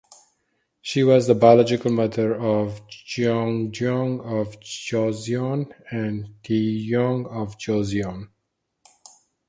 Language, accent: English, India and South Asia (India, Pakistan, Sri Lanka)